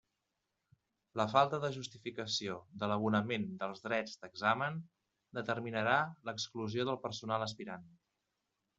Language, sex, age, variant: Catalan, male, 40-49, Central